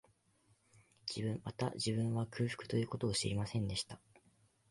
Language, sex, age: Japanese, male, 19-29